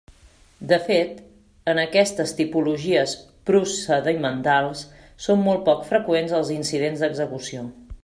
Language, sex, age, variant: Catalan, female, 40-49, Central